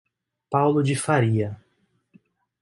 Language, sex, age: Portuguese, male, 19-29